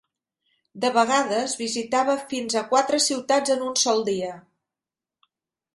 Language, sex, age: Catalan, female, 60-69